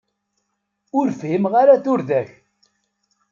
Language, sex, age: Kabyle, male, 60-69